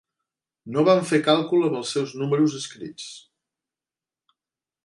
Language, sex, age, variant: Catalan, male, 40-49, Central